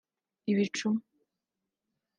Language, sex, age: Kinyarwanda, female, under 19